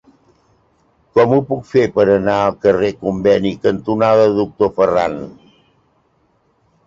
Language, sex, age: Catalan, male, 70-79